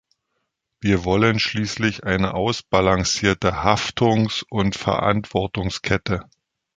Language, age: German, 40-49